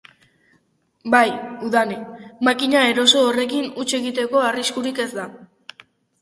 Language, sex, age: Basque, female, under 19